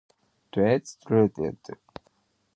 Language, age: Asturian, under 19